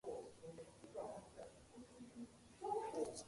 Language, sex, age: English, male, under 19